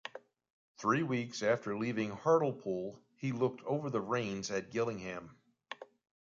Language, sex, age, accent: English, male, 70-79, United States English